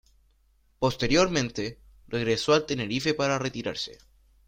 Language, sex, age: Spanish, male, 19-29